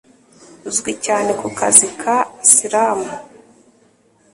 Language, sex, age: Kinyarwanda, female, 19-29